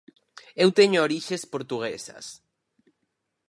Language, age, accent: Galician, 19-29, Central (gheada)